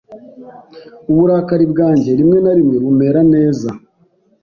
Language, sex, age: Kinyarwanda, male, 19-29